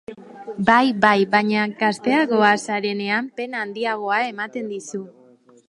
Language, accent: Basque, Mendebalekoa (Araba, Bizkaia, Gipuzkoako mendebaleko herri batzuk)